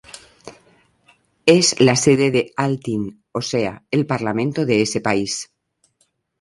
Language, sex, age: Spanish, female, 50-59